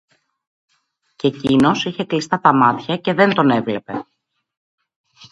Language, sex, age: Greek, female, 40-49